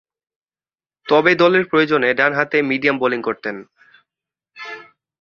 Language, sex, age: Bengali, male, 19-29